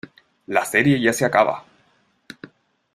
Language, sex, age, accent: Spanish, male, 19-29, Chileno: Chile, Cuyo